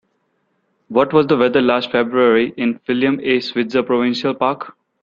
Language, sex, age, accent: English, male, 19-29, India and South Asia (India, Pakistan, Sri Lanka)